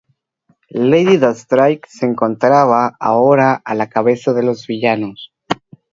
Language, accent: Spanish, México